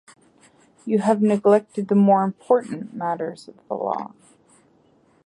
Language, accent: English, United States English